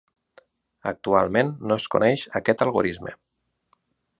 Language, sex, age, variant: Catalan, male, 40-49, Nord-Occidental